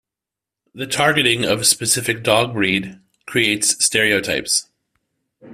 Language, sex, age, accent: English, male, 50-59, United States English